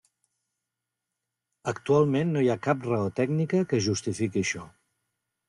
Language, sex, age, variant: Catalan, male, 50-59, Central